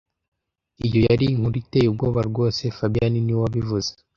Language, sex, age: Kinyarwanda, male, under 19